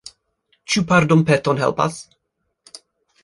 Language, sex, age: Esperanto, male, 30-39